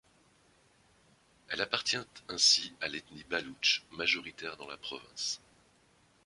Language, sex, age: French, male, 50-59